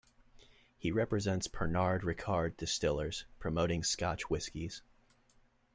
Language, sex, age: English, male, 19-29